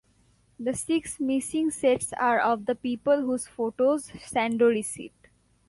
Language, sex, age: English, female, 19-29